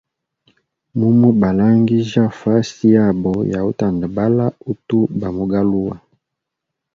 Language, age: Hemba, 19-29